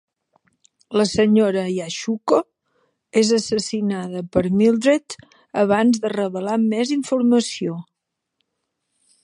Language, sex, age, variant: Catalan, female, 50-59, Central